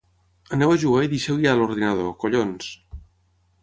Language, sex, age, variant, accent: Catalan, male, 40-49, Tortosí, nord-occidental; Tortosí